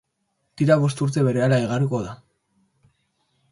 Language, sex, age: Basque, male, under 19